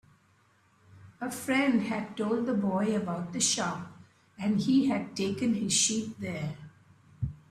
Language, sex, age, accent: English, female, 60-69, India and South Asia (India, Pakistan, Sri Lanka)